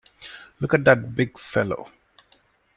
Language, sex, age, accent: English, male, 30-39, India and South Asia (India, Pakistan, Sri Lanka)